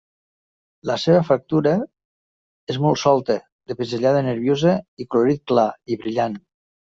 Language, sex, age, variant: Catalan, male, 50-59, Nord-Occidental